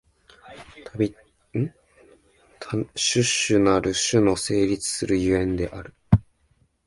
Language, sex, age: Japanese, male, 19-29